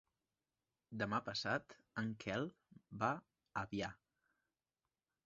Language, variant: Catalan, Nord-Occidental